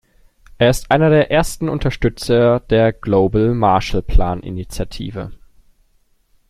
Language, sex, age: German, male, 19-29